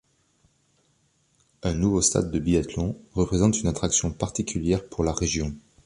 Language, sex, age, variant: French, male, 40-49, Français de métropole